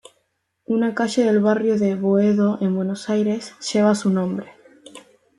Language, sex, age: Spanish, female, 19-29